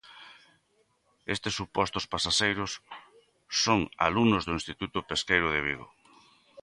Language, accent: Galician, Normativo (estándar)